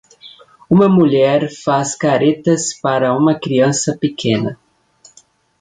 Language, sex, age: Portuguese, male, 19-29